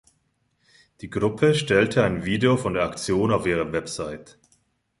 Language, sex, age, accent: German, male, 30-39, Schweizerdeutsch